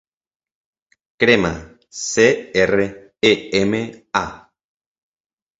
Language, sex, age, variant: Catalan, male, 19-29, Nord-Occidental